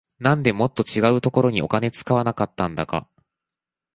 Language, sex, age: Japanese, male, 19-29